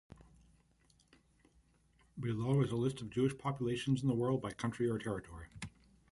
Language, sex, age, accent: English, male, 50-59, United States English